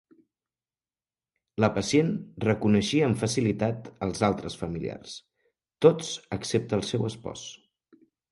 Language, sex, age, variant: Catalan, male, 19-29, Central